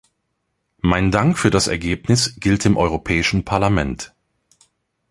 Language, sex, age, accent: German, male, 50-59, Deutschland Deutsch